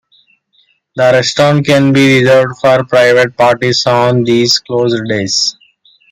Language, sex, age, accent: English, male, under 19, India and South Asia (India, Pakistan, Sri Lanka)